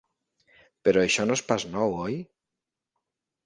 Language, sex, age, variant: Catalan, male, 40-49, Nord-Occidental